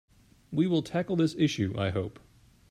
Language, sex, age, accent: English, male, 30-39, United States English